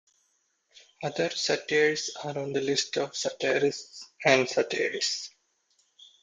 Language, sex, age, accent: English, male, 19-29, India and South Asia (India, Pakistan, Sri Lanka)